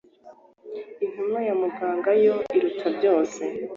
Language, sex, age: Kinyarwanda, female, 19-29